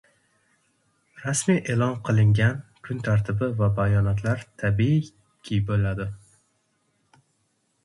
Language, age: Uzbek, 19-29